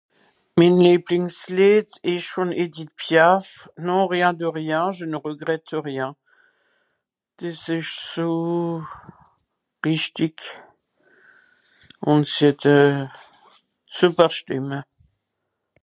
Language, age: Swiss German, 60-69